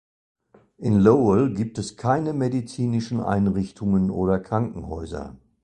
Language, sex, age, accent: German, male, 60-69, Deutschland Deutsch